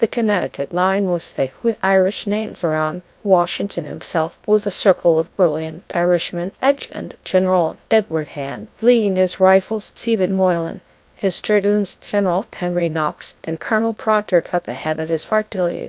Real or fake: fake